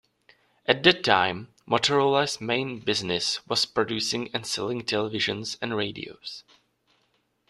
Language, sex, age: English, male, 19-29